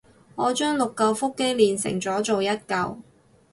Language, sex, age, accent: Cantonese, female, 30-39, 广州音